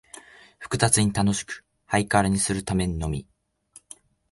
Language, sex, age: Japanese, male, under 19